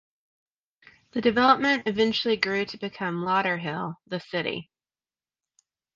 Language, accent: English, United States English